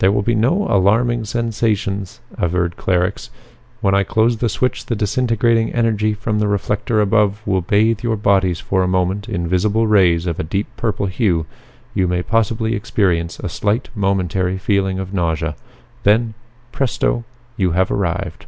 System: none